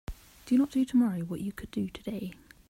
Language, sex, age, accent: English, female, 30-39, England English